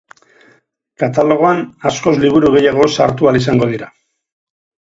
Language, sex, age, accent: Basque, male, 50-59, Mendebalekoa (Araba, Bizkaia, Gipuzkoako mendebaleko herri batzuk)